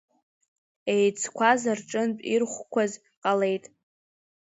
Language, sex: Abkhazian, female